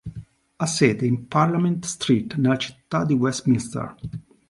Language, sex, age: Italian, male, 40-49